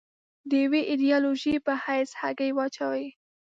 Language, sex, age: Pashto, female, 19-29